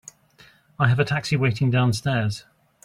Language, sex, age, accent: English, male, 40-49, England English